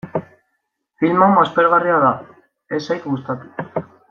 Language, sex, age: Basque, male, 19-29